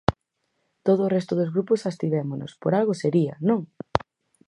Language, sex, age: Galician, female, 19-29